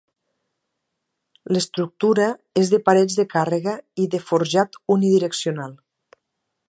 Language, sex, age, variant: Catalan, female, 40-49, Nord-Occidental